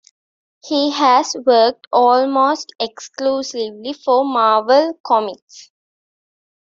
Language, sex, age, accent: English, female, 19-29, India and South Asia (India, Pakistan, Sri Lanka)